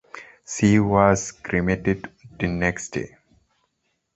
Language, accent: English, India and South Asia (India, Pakistan, Sri Lanka)